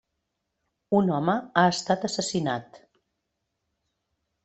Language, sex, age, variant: Catalan, female, 40-49, Central